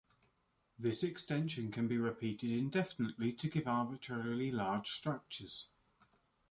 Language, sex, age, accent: English, male, 30-39, England English